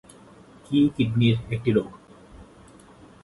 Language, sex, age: Bengali, male, 19-29